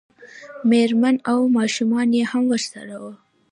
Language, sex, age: Pashto, female, 19-29